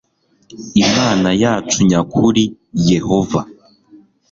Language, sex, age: Kinyarwanda, male, 19-29